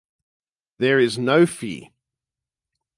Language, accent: English, Southern African (South Africa, Zimbabwe, Namibia)